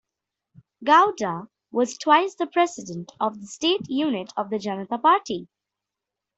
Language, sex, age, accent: English, female, under 19, India and South Asia (India, Pakistan, Sri Lanka)